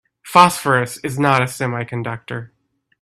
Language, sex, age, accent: English, male, 19-29, United States English